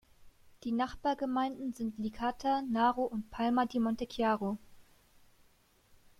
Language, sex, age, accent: German, female, 19-29, Deutschland Deutsch